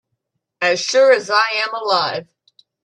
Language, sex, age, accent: English, male, under 19, United States English